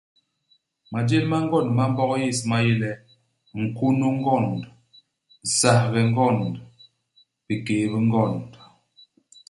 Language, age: Basaa, 40-49